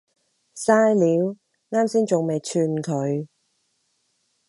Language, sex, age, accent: Cantonese, female, 30-39, 广州音